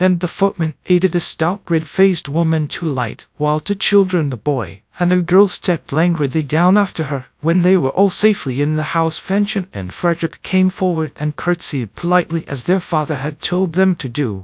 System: TTS, GradTTS